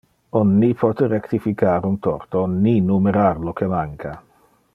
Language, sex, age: Interlingua, male, 40-49